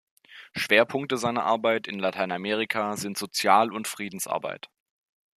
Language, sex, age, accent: German, male, 19-29, Deutschland Deutsch